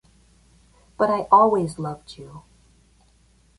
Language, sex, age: English, female, 50-59